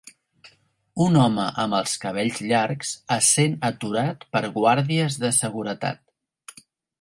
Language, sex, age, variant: Catalan, male, 40-49, Central